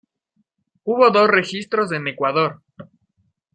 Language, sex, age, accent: Spanish, male, 19-29, Andino-Pacífico: Colombia, Perú, Ecuador, oeste de Bolivia y Venezuela andina